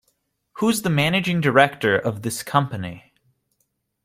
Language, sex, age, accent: English, male, 19-29, United States English